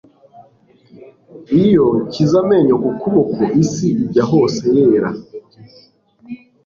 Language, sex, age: Kinyarwanda, male, 19-29